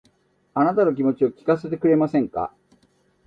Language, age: Japanese, 60-69